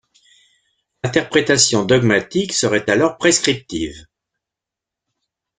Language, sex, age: French, male, 60-69